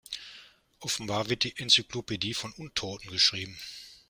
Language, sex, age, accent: German, male, 50-59, Deutschland Deutsch